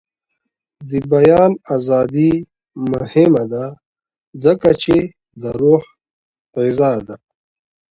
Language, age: Pashto, 19-29